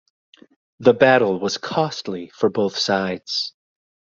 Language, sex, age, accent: English, male, 30-39, United States English